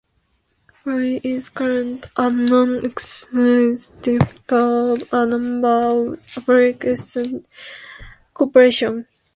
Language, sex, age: English, female, 19-29